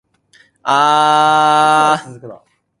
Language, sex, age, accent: Japanese, male, 19-29, 標準語